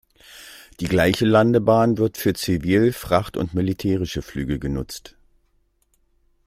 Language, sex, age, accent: German, male, 60-69, Deutschland Deutsch